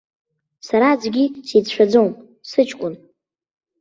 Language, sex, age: Abkhazian, female, under 19